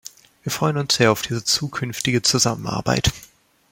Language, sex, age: German, male, 19-29